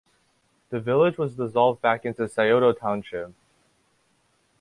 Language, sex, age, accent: English, male, under 19, United States English